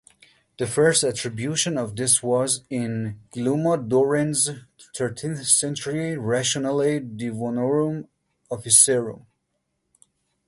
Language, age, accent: English, 19-29, United States English